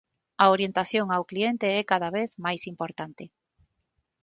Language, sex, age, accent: Galician, female, 40-49, Normativo (estándar); Neofalante